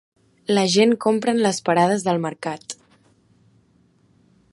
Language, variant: Catalan, Central